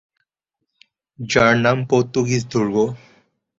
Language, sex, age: Bengali, male, 19-29